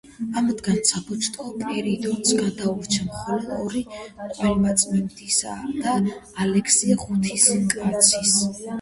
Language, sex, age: Georgian, female, under 19